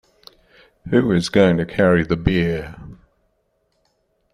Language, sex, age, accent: English, male, 60-69, Australian English